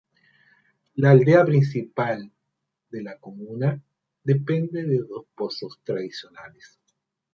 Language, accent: Spanish, Chileno: Chile, Cuyo